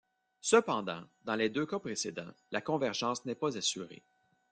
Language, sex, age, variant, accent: French, male, 40-49, Français d'Amérique du Nord, Français du Canada